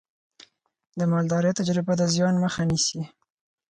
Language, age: Pashto, 19-29